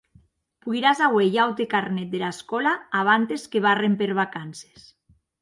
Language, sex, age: Occitan, female, 40-49